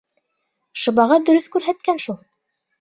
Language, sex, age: Bashkir, female, 30-39